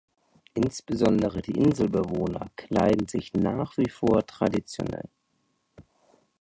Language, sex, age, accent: German, male, 19-29, Deutschland Deutsch